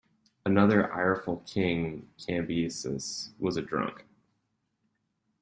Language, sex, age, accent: English, male, 30-39, United States English